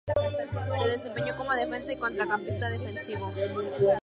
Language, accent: Spanish, México